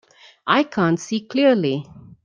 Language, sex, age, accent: English, female, 40-49, India and South Asia (India, Pakistan, Sri Lanka)